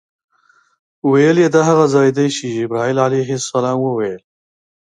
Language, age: Pashto, 30-39